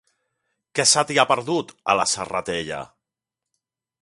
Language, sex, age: Catalan, male, 40-49